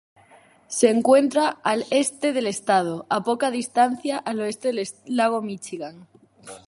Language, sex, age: Spanish, female, 19-29